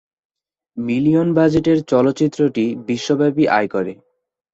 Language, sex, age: Bengali, male, 19-29